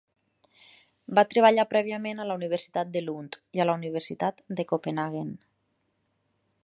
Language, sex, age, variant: Catalan, female, 30-39, Nord-Occidental